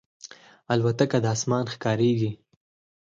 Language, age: Pashto, under 19